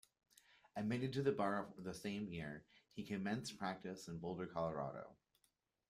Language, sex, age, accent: English, male, 19-29, Canadian English